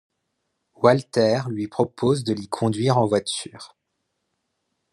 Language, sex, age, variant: French, male, 19-29, Français de métropole